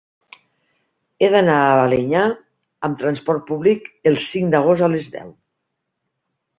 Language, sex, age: Catalan, female, 60-69